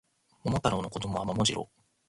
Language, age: Japanese, 19-29